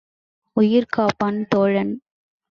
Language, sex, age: Tamil, female, under 19